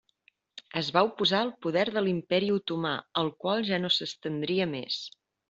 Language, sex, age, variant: Catalan, female, 30-39, Septentrional